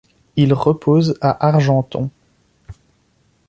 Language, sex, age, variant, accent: French, male, under 19, Français d'Europe, Français de Belgique